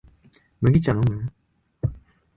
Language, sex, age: Japanese, male, 19-29